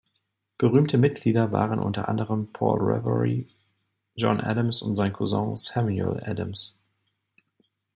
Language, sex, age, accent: German, male, 30-39, Deutschland Deutsch